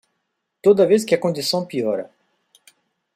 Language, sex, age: Portuguese, male, 40-49